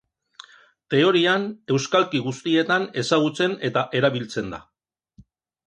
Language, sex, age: Basque, male, 50-59